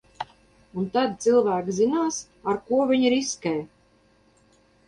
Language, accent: Latvian, Kurzeme